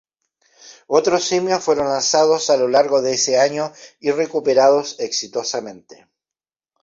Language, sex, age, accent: Spanish, male, 50-59, Chileno: Chile, Cuyo